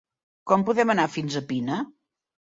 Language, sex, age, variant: Catalan, female, 60-69, Central